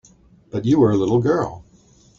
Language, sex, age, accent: English, male, 70-79, United States English